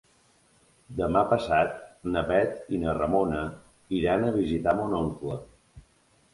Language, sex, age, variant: Catalan, male, 30-39, Balear